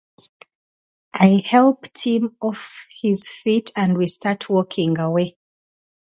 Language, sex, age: English, female, 30-39